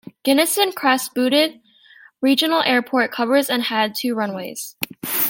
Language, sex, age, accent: English, female, under 19, United States English